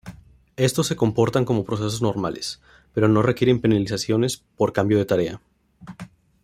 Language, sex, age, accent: Spanish, male, 19-29, México